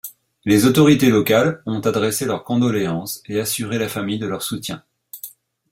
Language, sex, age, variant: French, male, 40-49, Français de métropole